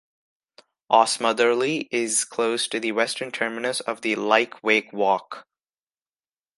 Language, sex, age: English, male, under 19